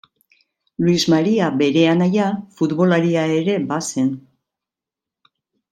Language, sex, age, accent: Basque, female, 50-59, Erdialdekoa edo Nafarra (Gipuzkoa, Nafarroa)